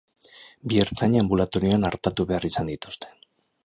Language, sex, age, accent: Basque, male, 50-59, Erdialdekoa edo Nafarra (Gipuzkoa, Nafarroa)